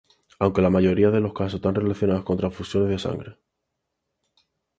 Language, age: Spanish, 19-29